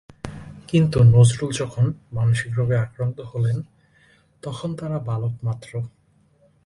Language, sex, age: Bengali, male, 19-29